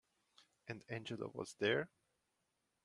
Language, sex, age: English, male, 30-39